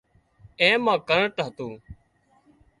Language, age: Wadiyara Koli, 19-29